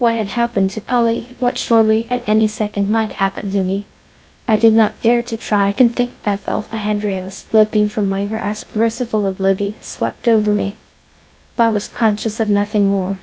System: TTS, GlowTTS